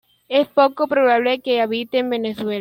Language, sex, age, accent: Spanish, female, under 19, Andino-Pacífico: Colombia, Perú, Ecuador, oeste de Bolivia y Venezuela andina